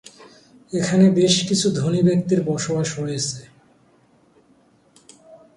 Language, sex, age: Bengali, male, 19-29